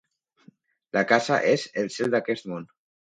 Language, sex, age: Catalan, male, 30-39